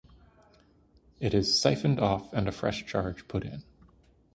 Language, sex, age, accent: English, male, 40-49, United States English